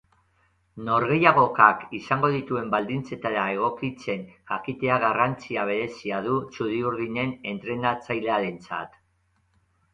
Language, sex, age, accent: Basque, male, 50-59, Mendebalekoa (Araba, Bizkaia, Gipuzkoako mendebaleko herri batzuk)